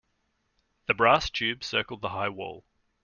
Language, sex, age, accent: English, male, 30-39, Australian English